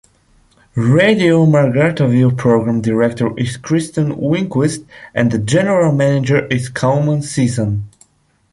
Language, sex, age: English, male, 19-29